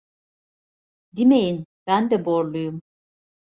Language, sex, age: Turkish, female, 50-59